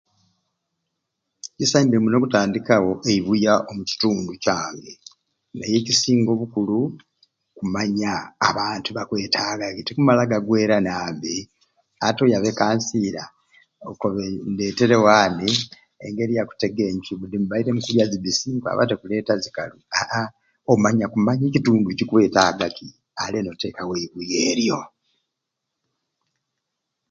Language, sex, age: Ruuli, male, 70-79